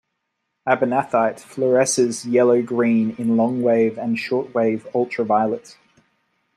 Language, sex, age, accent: English, male, 19-29, Australian English